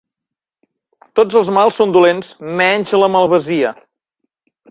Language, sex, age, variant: Catalan, male, 60-69, Central